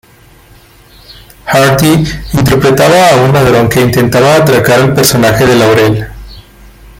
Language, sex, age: Spanish, male, 19-29